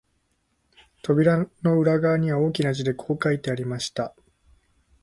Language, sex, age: Japanese, male, 19-29